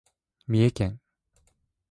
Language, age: Japanese, 19-29